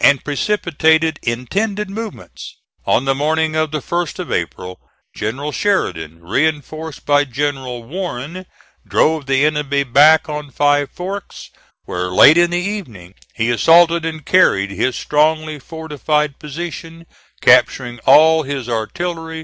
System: none